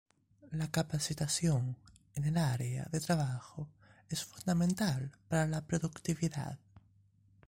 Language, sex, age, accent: Spanish, male, 19-29, España: Sur peninsular (Andalucia, Extremadura, Murcia)